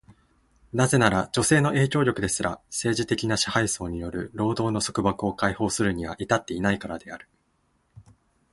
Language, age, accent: Japanese, 19-29, 東京; 関東